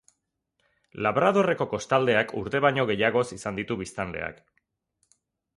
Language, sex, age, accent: Basque, male, 40-49, Mendebalekoa (Araba, Bizkaia, Gipuzkoako mendebaleko herri batzuk)